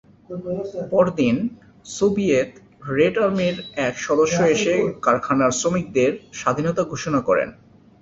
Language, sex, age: Bengali, male, 30-39